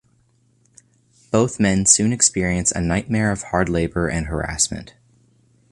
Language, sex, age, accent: English, male, 19-29, Canadian English